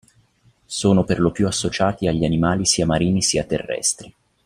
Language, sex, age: Italian, male, 30-39